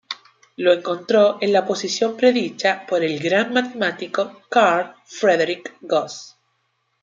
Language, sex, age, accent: Spanish, female, 19-29, Chileno: Chile, Cuyo